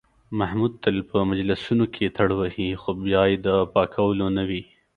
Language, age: Pashto, 19-29